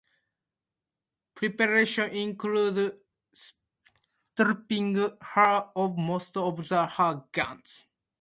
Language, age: English, 19-29